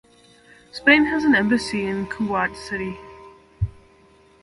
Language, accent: English, United States English